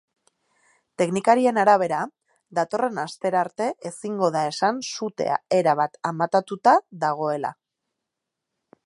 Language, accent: Basque, Erdialdekoa edo Nafarra (Gipuzkoa, Nafarroa)